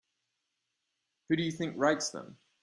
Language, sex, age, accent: English, male, 19-29, United States English